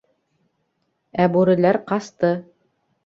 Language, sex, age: Bashkir, female, 30-39